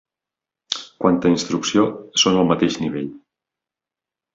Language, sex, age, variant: Catalan, male, 30-39, Nord-Occidental